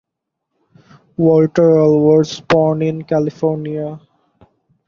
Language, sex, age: English, male, 19-29